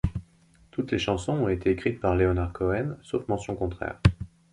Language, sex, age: French, male, 40-49